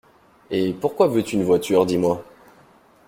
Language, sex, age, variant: French, male, 19-29, Français de métropole